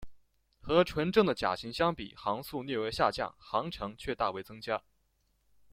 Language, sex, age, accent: Chinese, male, under 19, 出生地：湖北省